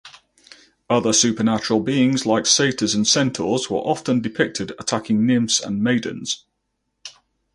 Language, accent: English, England English